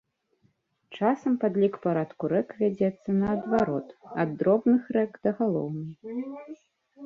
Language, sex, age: Belarusian, female, 40-49